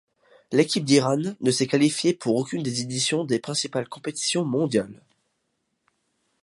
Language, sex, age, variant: French, male, under 19, Français de métropole